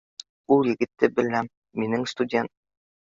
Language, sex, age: Bashkir, male, under 19